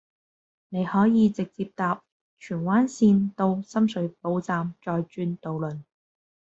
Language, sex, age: Cantonese, female, 30-39